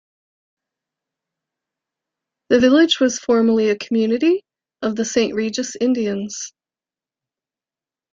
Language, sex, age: English, female, 50-59